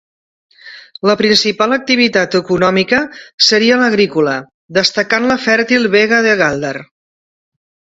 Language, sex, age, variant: Catalan, female, 40-49, Central